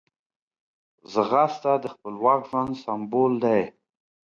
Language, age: Pashto, 30-39